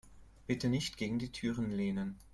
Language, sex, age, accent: German, male, 30-39, Österreichisches Deutsch